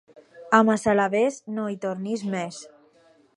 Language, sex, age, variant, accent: Catalan, female, under 19, Alacantí, valencià